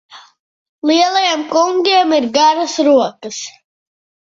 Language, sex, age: Latvian, female, 30-39